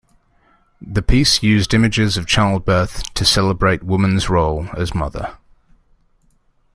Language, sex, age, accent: English, male, 19-29, England English